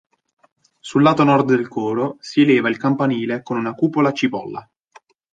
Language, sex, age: Italian, male, 19-29